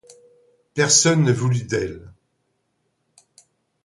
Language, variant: French, Français de métropole